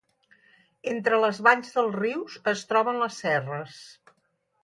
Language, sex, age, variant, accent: Catalan, female, 60-69, Central, central